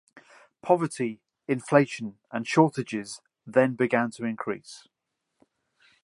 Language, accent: English, England English